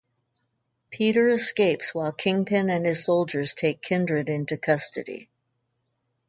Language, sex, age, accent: English, female, 60-69, United States English